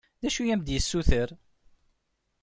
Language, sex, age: Kabyle, male, 30-39